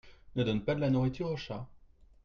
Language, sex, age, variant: French, male, 30-39, Français de métropole